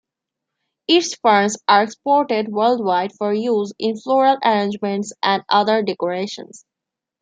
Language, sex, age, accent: English, female, 19-29, India and South Asia (India, Pakistan, Sri Lanka)